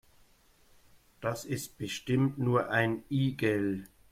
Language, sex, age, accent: German, male, 19-29, Deutschland Deutsch